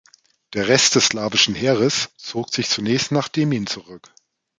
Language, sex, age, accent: German, male, 40-49, Deutschland Deutsch